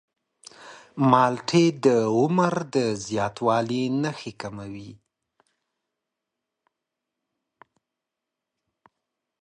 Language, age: Pashto, 30-39